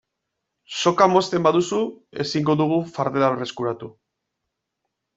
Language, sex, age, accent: Basque, male, 40-49, Mendebalekoa (Araba, Bizkaia, Gipuzkoako mendebaleko herri batzuk)